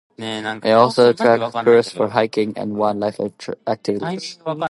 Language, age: English, 19-29